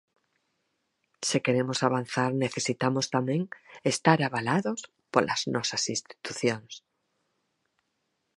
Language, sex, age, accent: Galician, female, 50-59, Normativo (estándar)